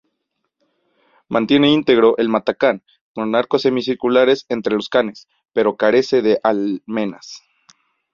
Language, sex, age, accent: Spanish, male, 19-29, México